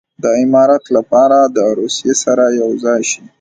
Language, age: Pashto, 19-29